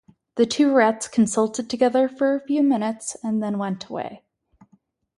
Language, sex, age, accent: English, female, 19-29, United States English